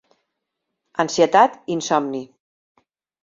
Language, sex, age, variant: Catalan, female, 50-59, Central